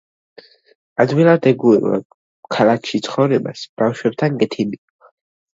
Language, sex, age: Georgian, male, under 19